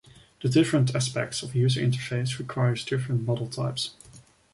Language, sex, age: English, male, 19-29